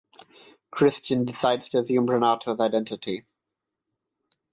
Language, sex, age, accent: English, male, 19-29, India and South Asia (India, Pakistan, Sri Lanka)